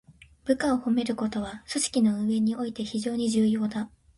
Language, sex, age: Japanese, female, 19-29